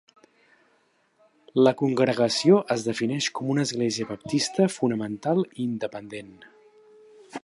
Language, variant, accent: Catalan, Central, central